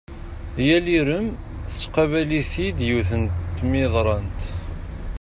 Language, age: Kabyle, 30-39